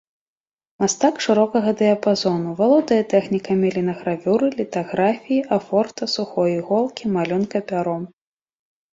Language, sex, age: Belarusian, female, 19-29